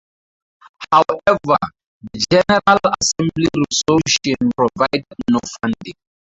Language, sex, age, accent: English, male, 19-29, Southern African (South Africa, Zimbabwe, Namibia)